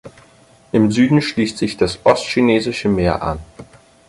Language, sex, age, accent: German, male, under 19, Deutschland Deutsch